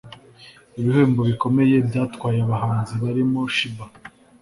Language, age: Kinyarwanda, 19-29